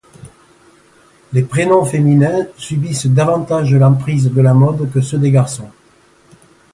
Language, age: French, 70-79